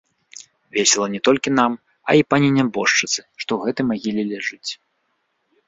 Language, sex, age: Belarusian, male, 19-29